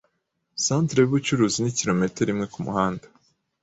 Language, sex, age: Kinyarwanda, male, 19-29